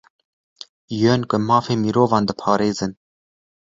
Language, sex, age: Kurdish, male, 19-29